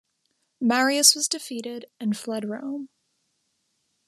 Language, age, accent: English, under 19, United States English